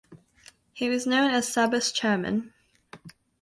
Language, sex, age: English, female, under 19